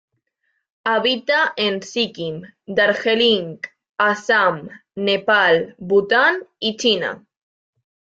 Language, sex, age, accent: Spanish, female, 19-29, España: Norte peninsular (Asturias, Castilla y León, Cantabria, País Vasco, Navarra, Aragón, La Rioja, Guadalajara, Cuenca)